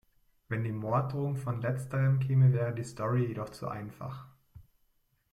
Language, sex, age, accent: German, male, 19-29, Deutschland Deutsch